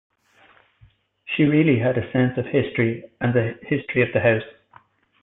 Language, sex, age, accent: English, male, 19-29, Irish English